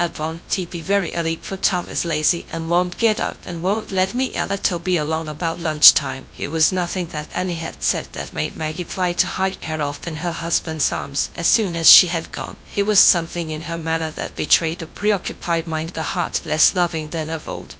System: TTS, GradTTS